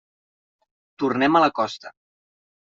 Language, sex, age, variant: Catalan, male, 19-29, Central